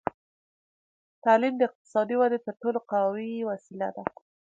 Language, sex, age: Pashto, female, 19-29